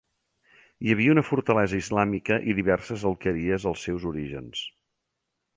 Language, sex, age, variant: Catalan, male, 40-49, Central